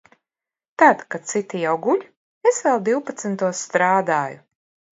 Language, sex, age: Latvian, female, 50-59